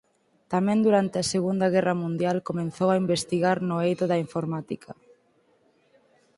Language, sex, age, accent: Galician, female, 19-29, Normativo (estándar)